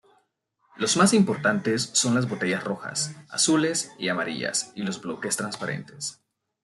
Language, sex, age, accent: Spanish, male, 19-29, América central